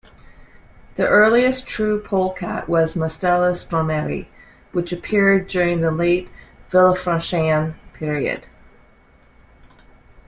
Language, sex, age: English, female, 40-49